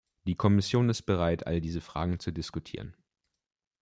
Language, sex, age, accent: German, male, 19-29, Deutschland Deutsch